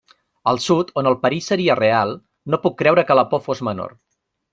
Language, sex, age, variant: Catalan, male, 30-39, Nord-Occidental